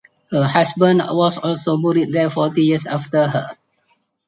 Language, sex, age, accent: English, male, 40-49, Malaysian English